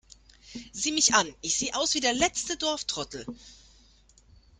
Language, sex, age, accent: German, female, 19-29, Deutschland Deutsch